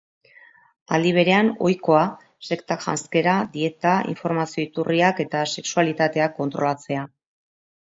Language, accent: Basque, Mendebalekoa (Araba, Bizkaia, Gipuzkoako mendebaleko herri batzuk)